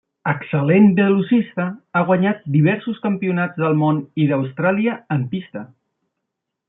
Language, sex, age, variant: Catalan, male, 40-49, Central